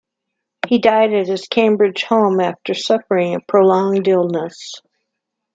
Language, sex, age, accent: English, female, 50-59, United States English